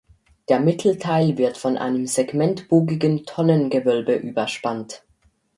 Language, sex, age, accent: German, male, under 19, Schweizerdeutsch